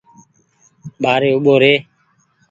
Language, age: Goaria, 30-39